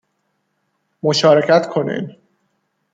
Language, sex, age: Persian, male, 19-29